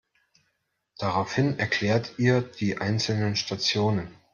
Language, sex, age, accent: German, male, 30-39, Deutschland Deutsch